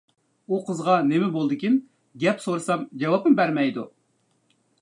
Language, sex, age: Uyghur, male, 30-39